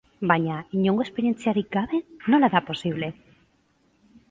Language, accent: Basque, Mendebalekoa (Araba, Bizkaia, Gipuzkoako mendebaleko herri batzuk)